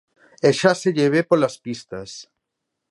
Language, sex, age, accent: Galician, male, 30-39, Normativo (estándar)